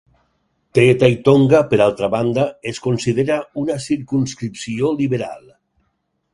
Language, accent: Catalan, valencià